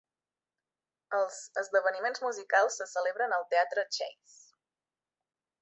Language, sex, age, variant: Catalan, female, 30-39, Central